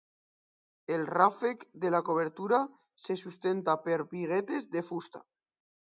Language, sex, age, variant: Catalan, male, under 19, Alacantí